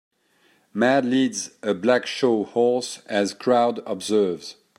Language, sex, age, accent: English, male, 40-49, United States English